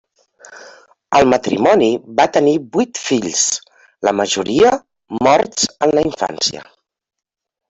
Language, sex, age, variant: Catalan, female, 40-49, Central